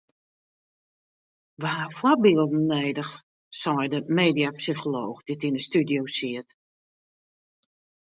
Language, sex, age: Western Frisian, female, 60-69